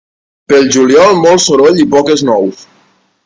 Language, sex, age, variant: Catalan, male, 19-29, Nord-Occidental